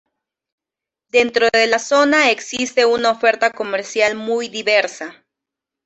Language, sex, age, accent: Spanish, female, 19-29, Andino-Pacífico: Colombia, Perú, Ecuador, oeste de Bolivia y Venezuela andina